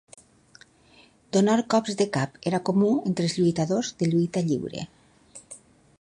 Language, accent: Catalan, valencià; valencià meridional